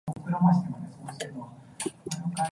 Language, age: Cantonese, 19-29